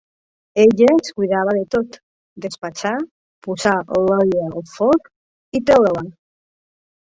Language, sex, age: Catalan, female, 40-49